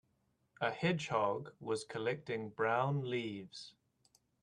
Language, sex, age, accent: English, male, 19-29, New Zealand English